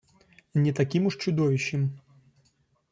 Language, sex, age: Russian, male, 30-39